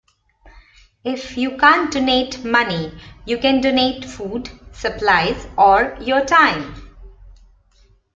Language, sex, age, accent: English, female, 40-49, India and South Asia (India, Pakistan, Sri Lanka)